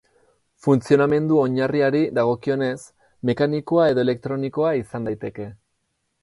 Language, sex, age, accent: Basque, male, 30-39, Erdialdekoa edo Nafarra (Gipuzkoa, Nafarroa)